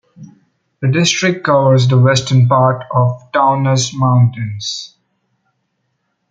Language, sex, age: English, male, under 19